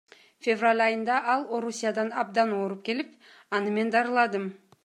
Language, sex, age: Kyrgyz, female, 30-39